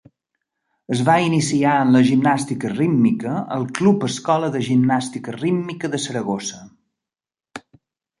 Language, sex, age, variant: Catalan, male, 40-49, Balear